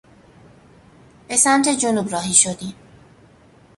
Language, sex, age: Persian, female, under 19